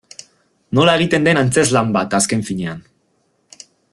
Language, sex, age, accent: Basque, male, 19-29, Erdialdekoa edo Nafarra (Gipuzkoa, Nafarroa)